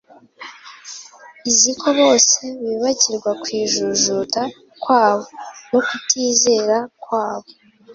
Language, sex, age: Kinyarwanda, female, 19-29